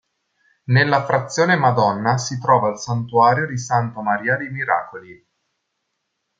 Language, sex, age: Italian, male, 30-39